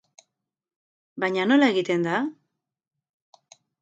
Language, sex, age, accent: Basque, female, 50-59, Mendebalekoa (Araba, Bizkaia, Gipuzkoako mendebaleko herri batzuk)